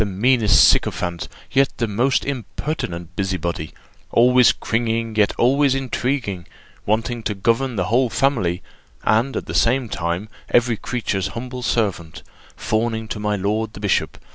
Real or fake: real